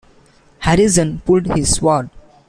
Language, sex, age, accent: English, male, 19-29, India and South Asia (India, Pakistan, Sri Lanka)